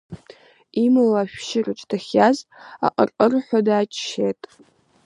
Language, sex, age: Abkhazian, female, under 19